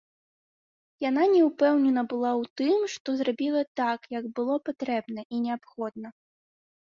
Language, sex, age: Belarusian, female, under 19